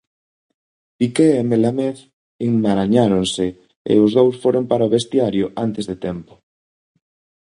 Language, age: Galician, 30-39